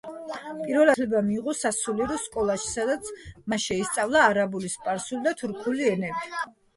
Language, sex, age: Georgian, female, 40-49